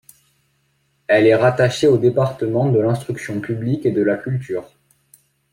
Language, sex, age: French, male, under 19